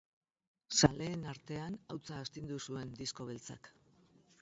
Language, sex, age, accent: Basque, female, 60-69, Mendebalekoa (Araba, Bizkaia, Gipuzkoako mendebaleko herri batzuk)